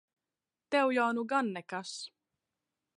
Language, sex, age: Latvian, female, 19-29